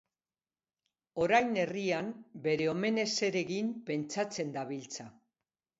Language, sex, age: Basque, female, 60-69